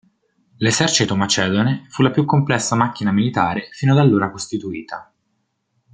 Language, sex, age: Italian, male, 19-29